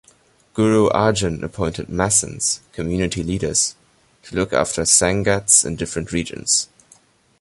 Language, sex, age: English, male, under 19